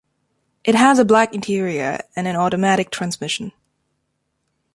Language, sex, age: English, female, 19-29